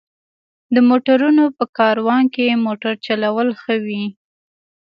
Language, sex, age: Pashto, female, 19-29